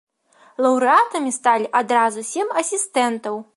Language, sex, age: Belarusian, female, 19-29